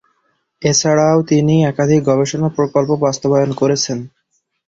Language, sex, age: Bengali, male, 19-29